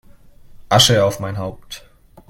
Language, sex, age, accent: German, male, 19-29, Deutschland Deutsch